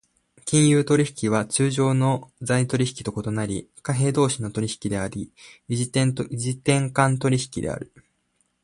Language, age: Japanese, 19-29